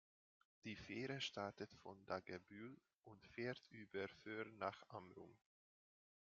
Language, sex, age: German, male, 30-39